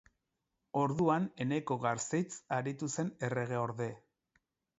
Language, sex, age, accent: Basque, male, 40-49, Erdialdekoa edo Nafarra (Gipuzkoa, Nafarroa)